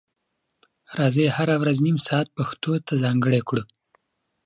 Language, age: Pashto, 19-29